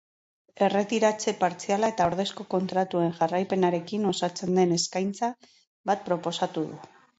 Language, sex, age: Basque, female, 40-49